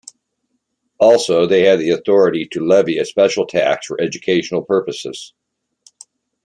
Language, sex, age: English, male, 60-69